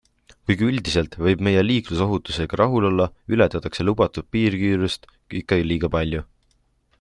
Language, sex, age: Estonian, male, 19-29